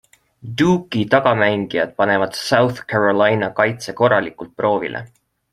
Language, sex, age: Estonian, male, 19-29